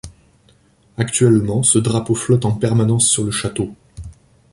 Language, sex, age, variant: French, male, 30-39, Français de métropole